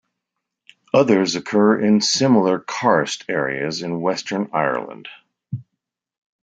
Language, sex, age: English, male, 60-69